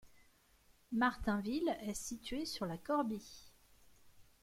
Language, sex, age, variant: French, female, 40-49, Français de métropole